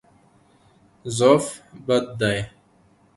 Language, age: Pashto, 19-29